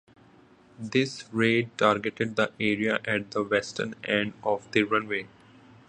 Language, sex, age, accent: English, male, 30-39, India and South Asia (India, Pakistan, Sri Lanka)